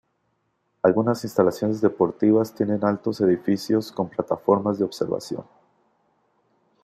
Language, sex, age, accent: Spanish, male, 30-39, México